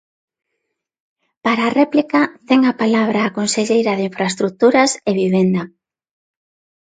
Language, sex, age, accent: Galician, female, 40-49, Neofalante